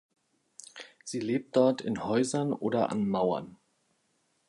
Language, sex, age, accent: German, male, 30-39, Deutschland Deutsch